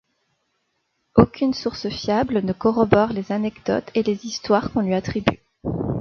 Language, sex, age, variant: French, female, 30-39, Français de métropole